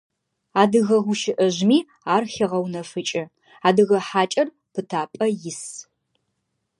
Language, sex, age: Adyghe, female, 30-39